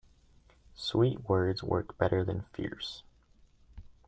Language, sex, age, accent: English, male, 19-29, United States English